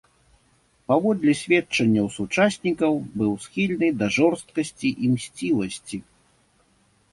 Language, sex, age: Belarusian, male, 50-59